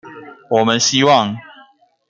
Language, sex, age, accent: Chinese, male, 19-29, 出生地：新北市